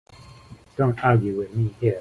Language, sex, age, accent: English, male, 30-39, New Zealand English